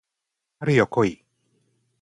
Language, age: Japanese, 60-69